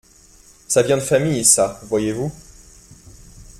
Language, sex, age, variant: French, male, 19-29, Français de métropole